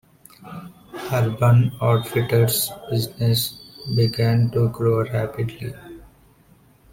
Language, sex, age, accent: English, male, 19-29, India and South Asia (India, Pakistan, Sri Lanka)